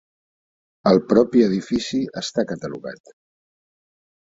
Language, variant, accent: Catalan, Central, central; tarragoní